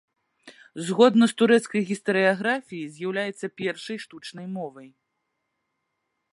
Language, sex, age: Belarusian, female, 30-39